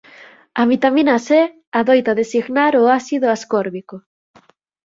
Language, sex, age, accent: Galician, female, 19-29, Atlántico (seseo e gheada)